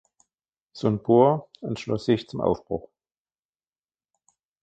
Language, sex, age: German, male, 50-59